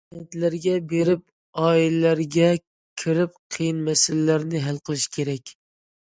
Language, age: Uyghur, 19-29